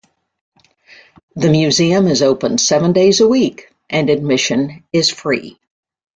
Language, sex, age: English, female, 70-79